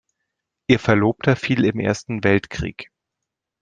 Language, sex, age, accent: German, male, 30-39, Deutschland Deutsch